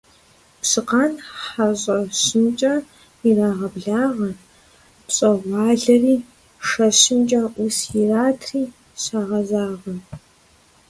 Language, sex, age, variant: Kabardian, female, under 19, Адыгэбзэ (Къэбэрдей, Кирил, псоми зэдай)